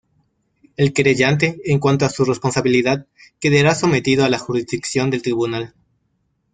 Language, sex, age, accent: Spanish, male, 19-29, México